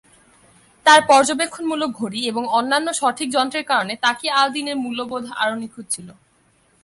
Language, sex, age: Bengali, female, under 19